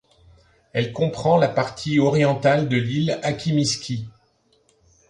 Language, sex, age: French, male, 50-59